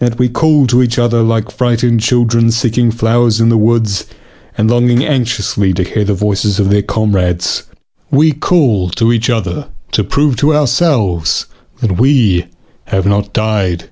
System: none